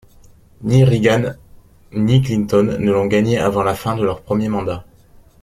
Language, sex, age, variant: French, male, 19-29, Français de métropole